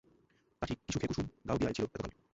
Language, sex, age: Bengali, male, 19-29